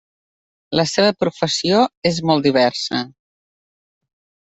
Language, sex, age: Catalan, female, 40-49